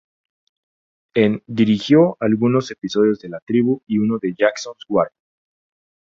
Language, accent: Spanish, México